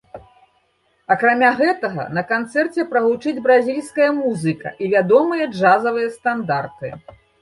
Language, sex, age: Belarusian, female, 60-69